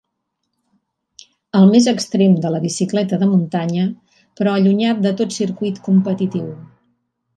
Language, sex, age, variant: Catalan, female, 50-59, Central